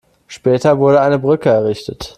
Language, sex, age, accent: German, male, 19-29, Deutschland Deutsch